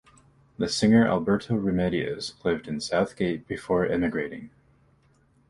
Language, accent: English, United States English